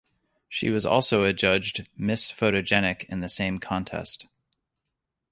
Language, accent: English, United States English